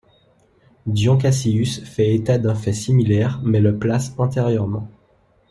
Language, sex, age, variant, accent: French, male, 19-29, Français des départements et régions d'outre-mer, Français de Guadeloupe